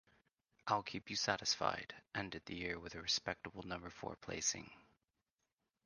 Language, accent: English, United States English